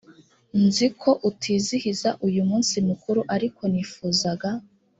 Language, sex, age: Kinyarwanda, female, 19-29